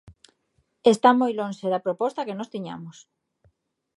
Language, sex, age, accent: Galician, female, 40-49, Atlántico (seseo e gheada)